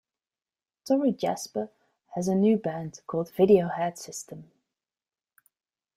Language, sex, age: English, female, 40-49